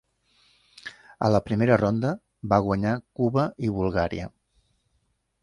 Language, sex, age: Catalan, male, 70-79